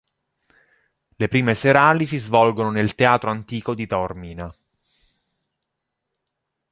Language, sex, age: Italian, male, 30-39